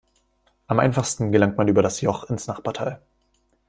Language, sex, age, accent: German, male, 19-29, Deutschland Deutsch